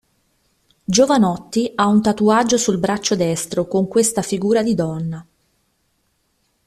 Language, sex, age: Italian, female, 19-29